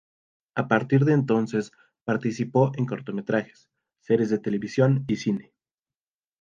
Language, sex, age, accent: Spanish, male, 19-29, México